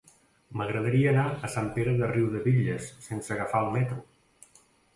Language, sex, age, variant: Catalan, male, 40-49, Nord-Occidental